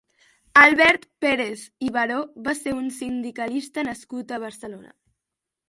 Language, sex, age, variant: Catalan, female, 40-49, Central